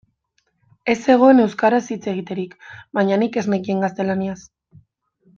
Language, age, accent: Basque, 19-29, Mendebalekoa (Araba, Bizkaia, Gipuzkoako mendebaleko herri batzuk)